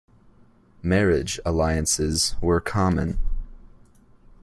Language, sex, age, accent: English, male, under 19, United States English